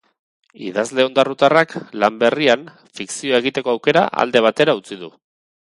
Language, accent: Basque, Erdialdekoa edo Nafarra (Gipuzkoa, Nafarroa)